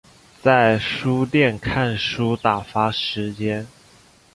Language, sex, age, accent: Chinese, male, 19-29, 出生地：江西省